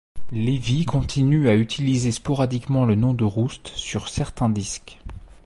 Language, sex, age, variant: French, male, 19-29, Français de métropole